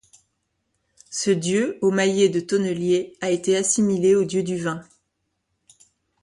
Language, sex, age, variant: French, female, 40-49, Français de métropole